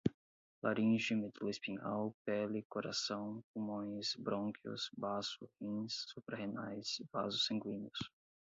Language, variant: Portuguese, Portuguese (Brasil)